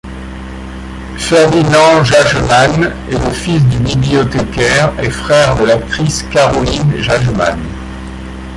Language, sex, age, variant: French, male, 60-69, Français de métropole